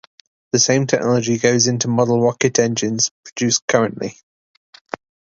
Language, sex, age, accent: English, male, 30-39, England English